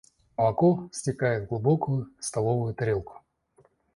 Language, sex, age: Russian, male, 40-49